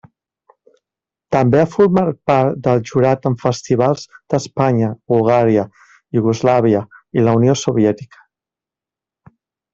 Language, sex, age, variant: Catalan, male, 40-49, Central